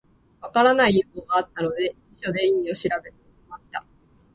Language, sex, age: Japanese, female, 19-29